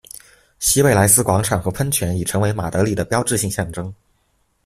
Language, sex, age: Chinese, male, under 19